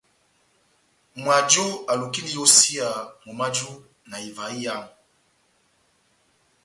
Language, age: Batanga, 50-59